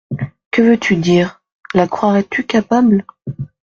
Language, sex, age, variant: French, female, 19-29, Français de métropole